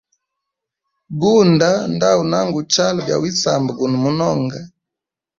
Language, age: Hemba, 19-29